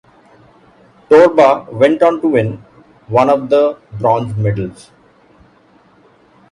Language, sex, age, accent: English, male, 30-39, India and South Asia (India, Pakistan, Sri Lanka)